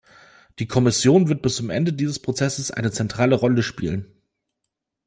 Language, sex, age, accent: German, male, 30-39, Deutschland Deutsch